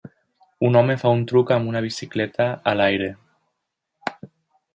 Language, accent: Catalan, valencià